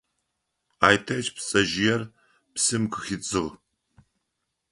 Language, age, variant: Adyghe, 60-69, Адыгабзэ (Кирил, пстэумэ зэдыряе)